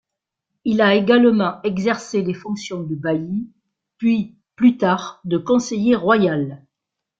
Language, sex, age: French, female, 60-69